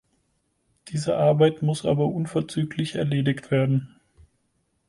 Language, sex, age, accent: German, male, 30-39, Deutschland Deutsch